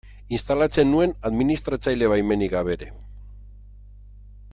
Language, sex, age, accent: Basque, male, 50-59, Erdialdekoa edo Nafarra (Gipuzkoa, Nafarroa)